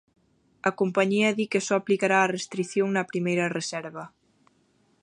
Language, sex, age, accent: Galician, female, 19-29, Atlántico (seseo e gheada); Normativo (estándar)